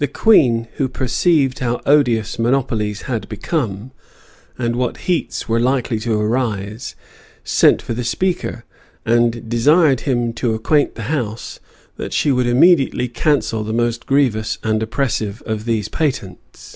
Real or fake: real